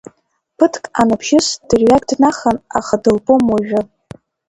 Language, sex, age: Abkhazian, female, under 19